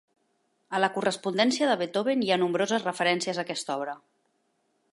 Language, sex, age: Catalan, female, 30-39